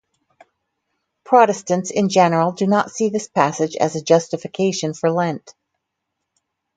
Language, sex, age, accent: English, female, 60-69, United States English